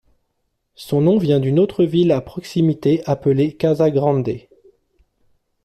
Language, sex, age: French, male, 40-49